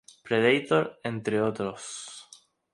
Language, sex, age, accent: Spanish, male, 19-29, España: Islas Canarias